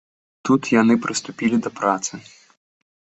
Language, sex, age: Belarusian, male, 30-39